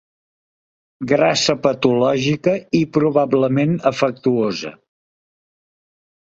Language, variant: Catalan, Central